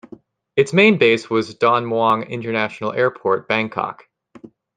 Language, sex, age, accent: English, female, 19-29, United States English